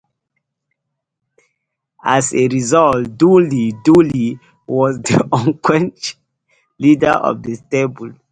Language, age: English, 19-29